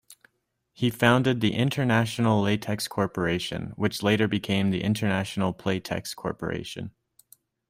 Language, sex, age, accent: English, male, 19-29, United States English